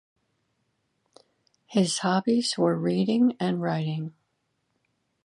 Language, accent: English, United States English